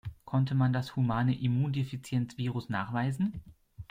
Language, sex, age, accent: German, male, 30-39, Deutschland Deutsch